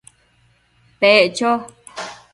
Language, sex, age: Matsés, female, 30-39